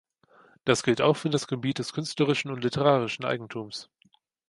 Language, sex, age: German, male, under 19